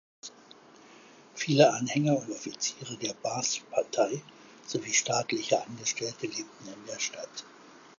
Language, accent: German, Deutschland Deutsch